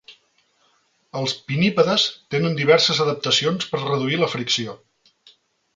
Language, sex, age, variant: Catalan, male, 40-49, Central